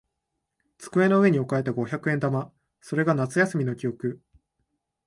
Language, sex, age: Japanese, male, 19-29